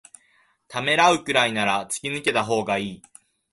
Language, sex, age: Japanese, male, under 19